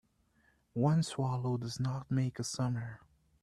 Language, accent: English, West Indies and Bermuda (Bahamas, Bermuda, Jamaica, Trinidad)